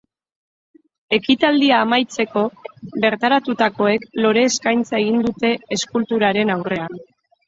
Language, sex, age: Basque, female, 30-39